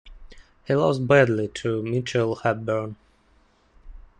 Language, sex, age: English, male, 19-29